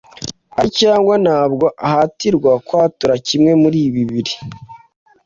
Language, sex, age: Kinyarwanda, male, 19-29